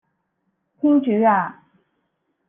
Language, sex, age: Cantonese, female, 19-29